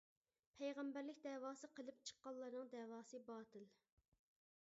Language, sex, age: Uyghur, male, 19-29